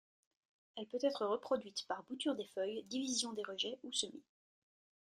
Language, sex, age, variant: French, female, 19-29, Français de métropole